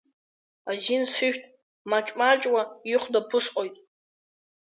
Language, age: Abkhazian, under 19